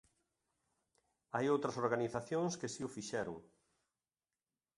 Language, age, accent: Galician, 60-69, Oriental (común en zona oriental)